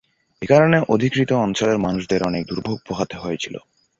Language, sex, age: Bengali, male, 19-29